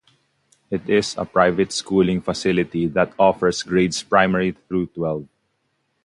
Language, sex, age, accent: English, male, 19-29, Filipino